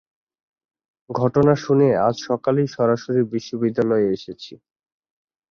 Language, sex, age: Bengali, male, 19-29